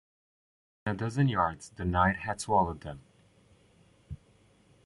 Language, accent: English, United States English